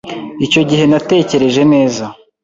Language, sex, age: Kinyarwanda, male, 19-29